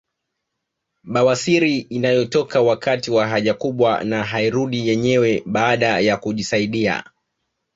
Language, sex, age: Swahili, male, 19-29